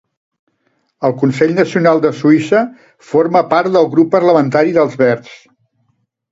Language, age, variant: Catalan, 50-59, Central